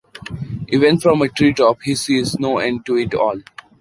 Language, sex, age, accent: English, male, 19-29, India and South Asia (India, Pakistan, Sri Lanka)